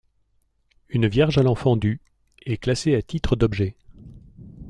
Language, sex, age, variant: French, male, 60-69, Français de métropole